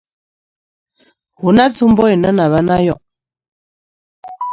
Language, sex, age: Venda, female, 40-49